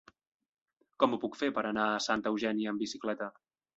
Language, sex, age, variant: Catalan, male, 19-29, Central